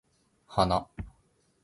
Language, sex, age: Japanese, male, 19-29